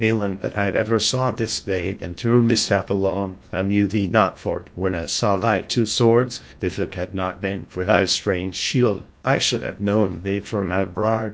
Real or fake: fake